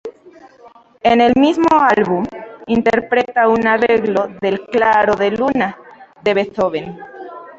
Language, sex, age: Spanish, female, 19-29